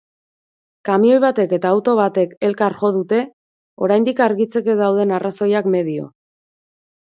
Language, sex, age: Basque, female, 40-49